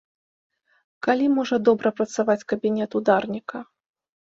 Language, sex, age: Belarusian, female, 40-49